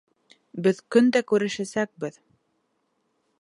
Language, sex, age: Bashkir, female, 19-29